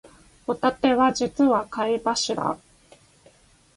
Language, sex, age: Japanese, female, 30-39